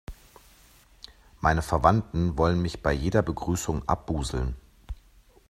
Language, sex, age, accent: German, male, 40-49, Deutschland Deutsch